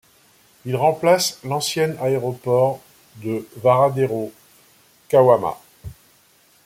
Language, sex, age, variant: French, male, 50-59, Français de métropole